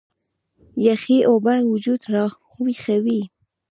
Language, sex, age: Pashto, female, 19-29